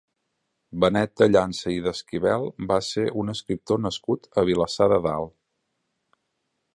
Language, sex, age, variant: Catalan, male, 30-39, Central